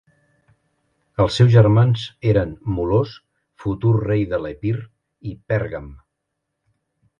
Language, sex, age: Catalan, male, 50-59